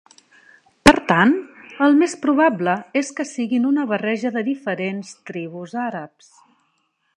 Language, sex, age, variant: Catalan, female, 50-59, Central